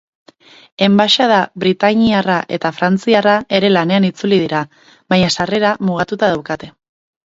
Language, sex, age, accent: Basque, female, 19-29, Mendebalekoa (Araba, Bizkaia, Gipuzkoako mendebaleko herri batzuk)